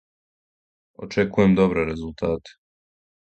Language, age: Serbian, 19-29